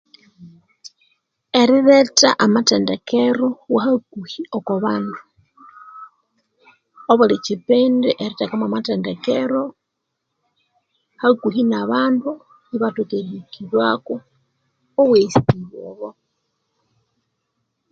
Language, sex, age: Konzo, female, 40-49